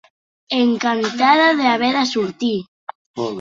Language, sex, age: Catalan, male, 60-69